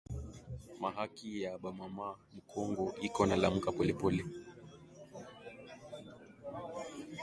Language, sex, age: Swahili, male, 19-29